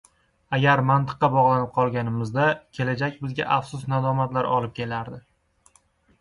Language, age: Uzbek, 19-29